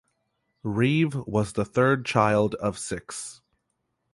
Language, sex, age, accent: English, male, 19-29, Canadian English